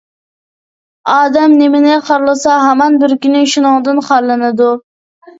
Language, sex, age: Uyghur, male, under 19